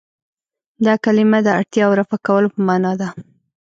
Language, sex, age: Pashto, female, 30-39